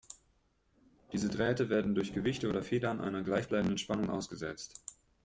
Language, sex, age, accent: German, male, 19-29, Deutschland Deutsch